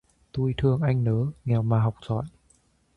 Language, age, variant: Vietnamese, 19-29, Hà Nội